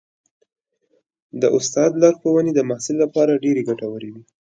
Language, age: Pashto, 19-29